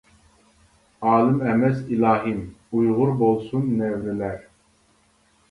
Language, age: Uyghur, 40-49